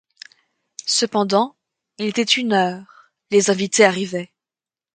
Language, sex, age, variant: French, female, under 19, Français de métropole